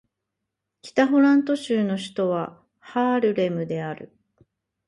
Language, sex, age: Japanese, female, 40-49